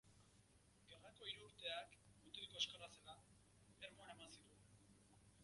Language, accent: Basque, Erdialdekoa edo Nafarra (Gipuzkoa, Nafarroa)